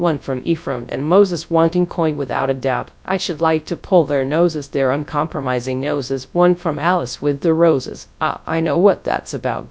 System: TTS, GradTTS